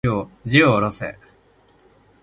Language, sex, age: Japanese, male, 19-29